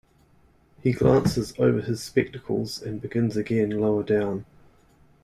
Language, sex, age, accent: English, male, 40-49, New Zealand English